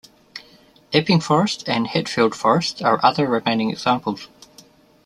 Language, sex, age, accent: English, male, 30-39, New Zealand English